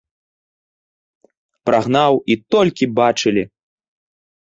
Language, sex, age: Belarusian, male, 19-29